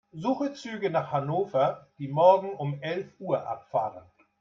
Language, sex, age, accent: German, male, 60-69, Deutschland Deutsch